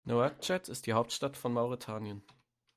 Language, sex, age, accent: German, male, 19-29, Deutschland Deutsch